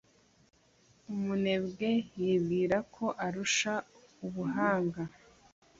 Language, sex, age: Kinyarwanda, female, 19-29